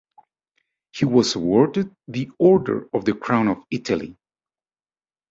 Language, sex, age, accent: English, male, 40-49, United States English